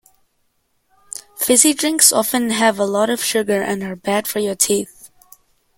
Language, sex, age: English, male, under 19